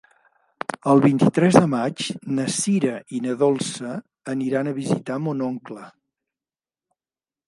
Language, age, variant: Catalan, 60-69, Central